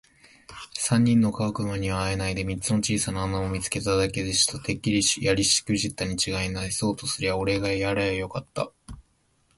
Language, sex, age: Japanese, male, 19-29